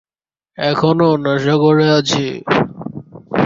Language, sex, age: Bengali, male, under 19